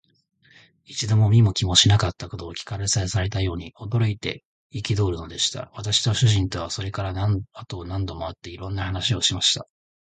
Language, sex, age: Japanese, male, 19-29